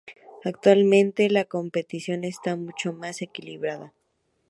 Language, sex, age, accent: Spanish, female, under 19, México